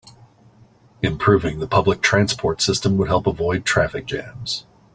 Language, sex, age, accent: English, male, 40-49, United States English